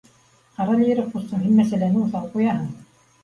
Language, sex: Bashkir, female